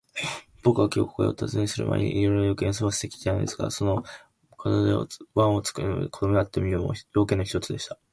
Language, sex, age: Japanese, male, 19-29